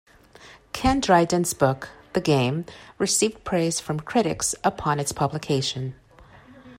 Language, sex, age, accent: English, female, 40-49, United States English